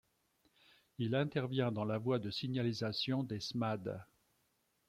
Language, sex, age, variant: French, male, 60-69, Français de métropole